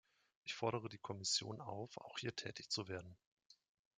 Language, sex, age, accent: German, male, 30-39, Deutschland Deutsch